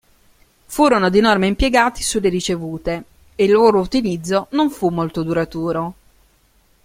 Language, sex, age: Italian, female, 40-49